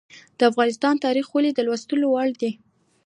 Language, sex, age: Pashto, female, 30-39